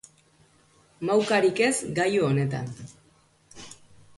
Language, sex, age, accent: Basque, female, 40-49, Mendebalekoa (Araba, Bizkaia, Gipuzkoako mendebaleko herri batzuk)